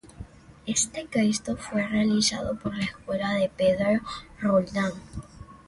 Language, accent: Spanish, América central